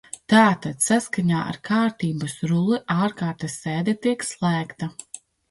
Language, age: Latvian, 30-39